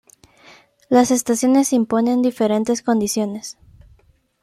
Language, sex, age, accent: Spanish, female, under 19, América central